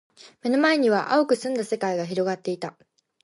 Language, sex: Japanese, female